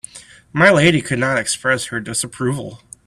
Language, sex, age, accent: English, male, 19-29, United States English